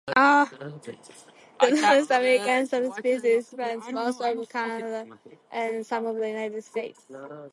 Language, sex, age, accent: English, female, under 19, United States English